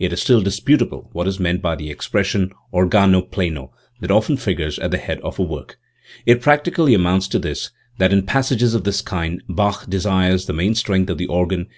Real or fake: real